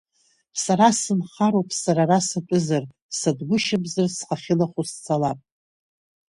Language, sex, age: Abkhazian, female, 40-49